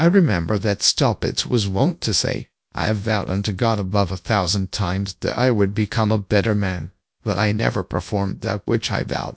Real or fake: fake